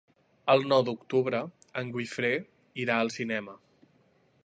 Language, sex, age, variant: Catalan, male, 19-29, Central